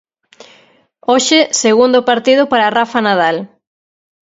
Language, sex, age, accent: Galician, female, 30-39, Atlántico (seseo e gheada); Normativo (estándar)